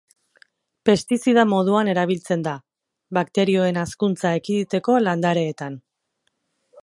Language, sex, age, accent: Basque, female, 40-49, Erdialdekoa edo Nafarra (Gipuzkoa, Nafarroa)